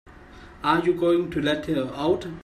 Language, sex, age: English, male, 19-29